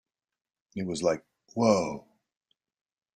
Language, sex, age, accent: English, male, 40-49, Canadian English